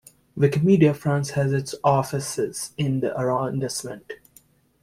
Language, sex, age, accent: English, male, 19-29, United States English